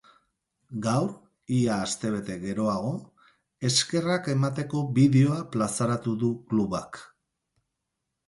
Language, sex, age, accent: Basque, male, 40-49, Mendebalekoa (Araba, Bizkaia, Gipuzkoako mendebaleko herri batzuk)